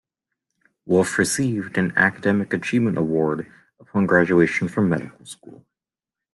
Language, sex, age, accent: English, male, 19-29, United States English